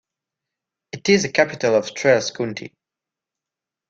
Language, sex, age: English, male, 19-29